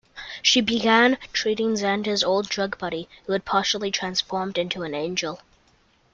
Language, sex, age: English, male, under 19